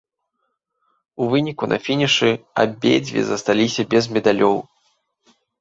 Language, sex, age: Belarusian, male, 19-29